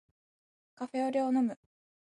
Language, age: Japanese, 19-29